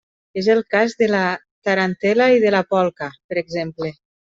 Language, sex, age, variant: Catalan, female, 30-39, Nord-Occidental